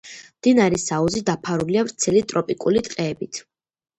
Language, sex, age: Georgian, female, under 19